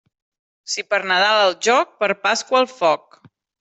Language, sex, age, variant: Catalan, female, 40-49, Central